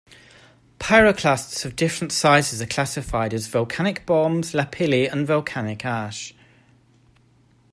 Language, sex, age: English, male, 40-49